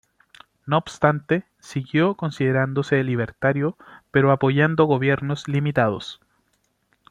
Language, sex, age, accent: Spanish, male, 19-29, Chileno: Chile, Cuyo